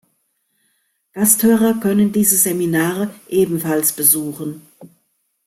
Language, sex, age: German, female, 50-59